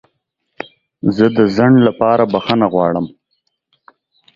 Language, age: Pashto, 19-29